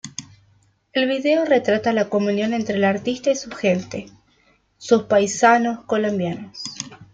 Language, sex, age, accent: Spanish, female, 30-39, Rioplatense: Argentina, Uruguay, este de Bolivia, Paraguay